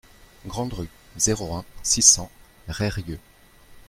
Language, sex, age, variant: French, male, 30-39, Français de métropole